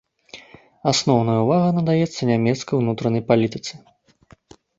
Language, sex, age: Belarusian, male, 30-39